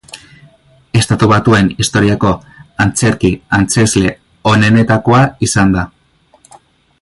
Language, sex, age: Basque, male, under 19